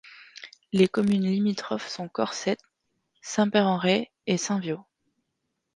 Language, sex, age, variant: French, female, 40-49, Français de métropole